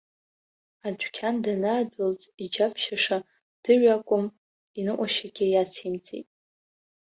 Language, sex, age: Abkhazian, female, under 19